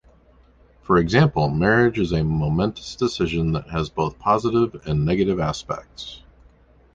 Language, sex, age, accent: English, male, 40-49, United States English